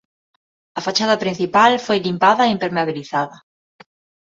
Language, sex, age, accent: Galician, female, 19-29, Neofalante